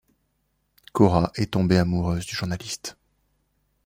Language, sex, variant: French, male, Français de métropole